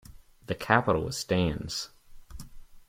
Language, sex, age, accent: English, male, 19-29, United States English